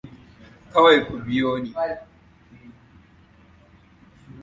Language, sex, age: Hausa, male, 19-29